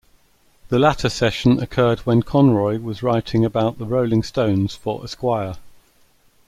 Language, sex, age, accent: English, male, 60-69, England English